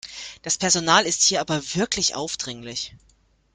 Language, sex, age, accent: German, female, 19-29, Deutschland Deutsch